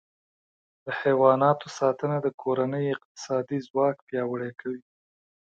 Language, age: Pashto, 30-39